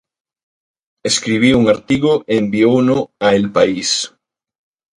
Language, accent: Galician, Central (gheada)